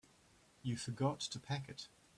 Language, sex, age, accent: English, male, 40-49, New Zealand English